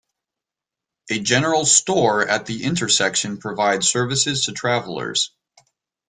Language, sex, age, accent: English, male, 19-29, United States English